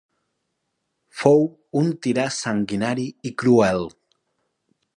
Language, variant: Catalan, Nord-Occidental